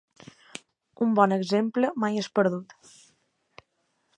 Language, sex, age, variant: Catalan, female, 19-29, Balear